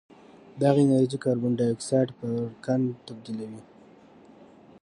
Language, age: Pashto, 19-29